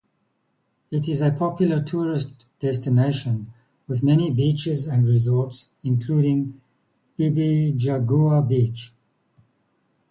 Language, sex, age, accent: English, male, 50-59, Southern African (South Africa, Zimbabwe, Namibia)